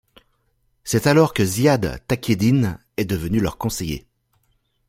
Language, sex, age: French, male, 40-49